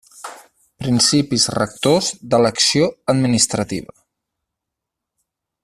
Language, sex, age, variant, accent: Catalan, male, 40-49, Central, central